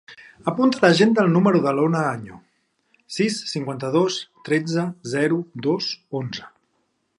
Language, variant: Catalan, Central